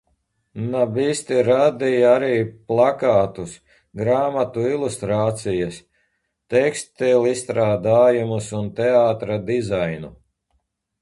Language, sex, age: Latvian, male, 40-49